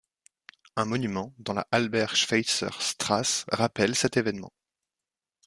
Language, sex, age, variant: French, male, 19-29, Français de métropole